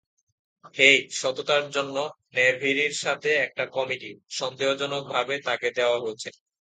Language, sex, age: Bengali, male, 19-29